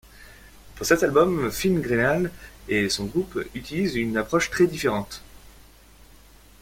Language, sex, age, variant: French, male, 30-39, Français de métropole